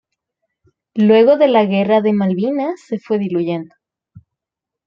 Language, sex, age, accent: Spanish, female, 19-29, México